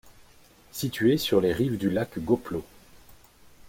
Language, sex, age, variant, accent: French, male, 30-39, Français d'Europe, Français de Belgique